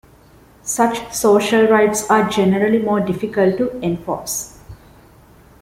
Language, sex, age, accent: English, female, 19-29, India and South Asia (India, Pakistan, Sri Lanka)